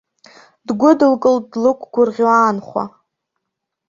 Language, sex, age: Abkhazian, female, under 19